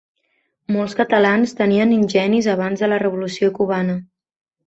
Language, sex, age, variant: Catalan, female, 19-29, Central